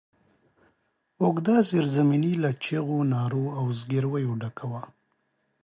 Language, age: Pashto, 30-39